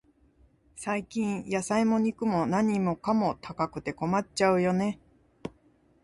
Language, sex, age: Japanese, female, 40-49